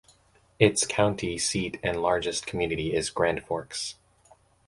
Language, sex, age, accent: English, male, 19-29, United States English